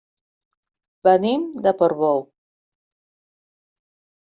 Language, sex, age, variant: Catalan, female, 40-49, Central